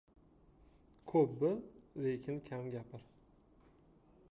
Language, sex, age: Uzbek, male, 30-39